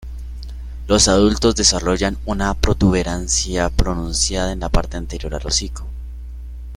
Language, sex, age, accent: Spanish, male, 19-29, Andino-Pacífico: Colombia, Perú, Ecuador, oeste de Bolivia y Venezuela andina